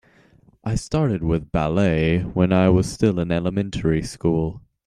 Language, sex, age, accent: English, male, under 19, England English